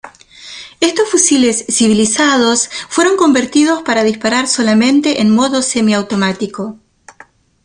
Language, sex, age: Spanish, female, 50-59